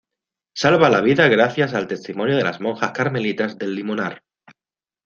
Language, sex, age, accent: Spanish, male, 40-49, España: Sur peninsular (Andalucia, Extremadura, Murcia)